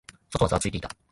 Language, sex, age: Japanese, male, 19-29